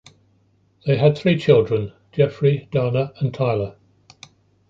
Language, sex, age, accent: English, male, 60-69, England English